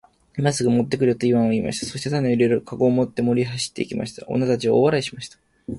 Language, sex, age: Japanese, male, 19-29